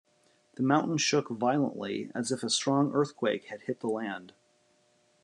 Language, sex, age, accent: English, male, 40-49, United States English